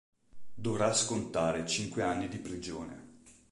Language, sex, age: Italian, male, 30-39